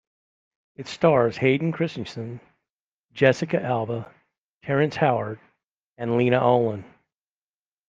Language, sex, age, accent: English, male, 50-59, United States English